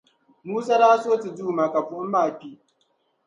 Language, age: Dagbani, 19-29